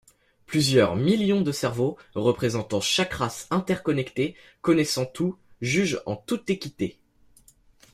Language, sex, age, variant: French, male, under 19, Français de métropole